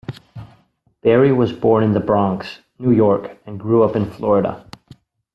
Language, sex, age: English, male, 19-29